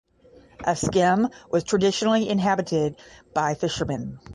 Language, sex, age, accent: English, female, 40-49, United States English; Midwestern